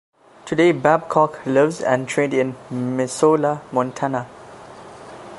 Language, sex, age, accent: English, male, under 19, Southern African (South Africa, Zimbabwe, Namibia)